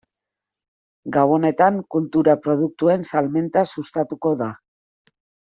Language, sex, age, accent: Basque, female, 40-49, Erdialdekoa edo Nafarra (Gipuzkoa, Nafarroa)